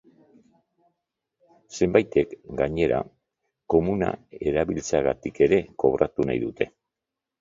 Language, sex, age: Basque, male, 60-69